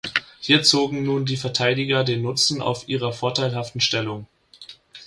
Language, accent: German, Deutschland Deutsch